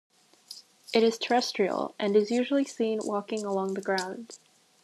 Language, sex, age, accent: English, female, under 19, United States English